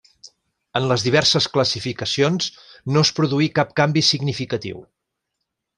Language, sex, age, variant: Catalan, male, 40-49, Central